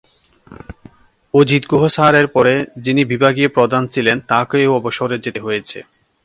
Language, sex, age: Bengali, male, 19-29